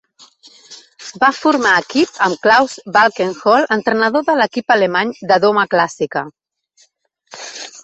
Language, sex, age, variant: Catalan, female, 40-49, Central